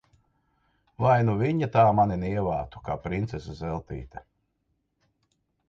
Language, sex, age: Latvian, male, 50-59